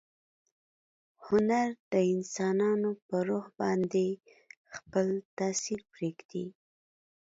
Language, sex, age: Pashto, female, 30-39